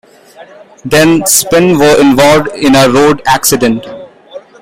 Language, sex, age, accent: English, male, 19-29, India and South Asia (India, Pakistan, Sri Lanka)